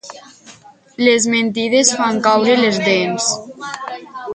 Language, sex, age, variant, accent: Catalan, female, under 19, Valencià meridional, valencià